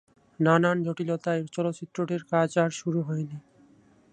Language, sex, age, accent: Bengali, male, 19-29, প্রমিত বাংলা